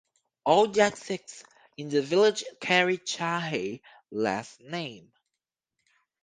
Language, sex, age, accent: English, female, 19-29, United States English